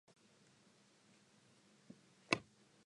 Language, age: English, 19-29